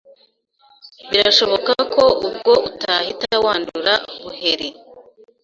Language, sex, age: Kinyarwanda, female, 19-29